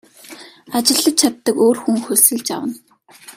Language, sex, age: Mongolian, female, 19-29